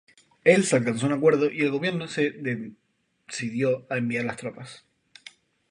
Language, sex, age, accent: Spanish, male, 19-29, España: Islas Canarias